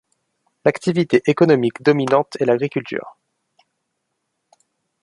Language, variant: French, Français de métropole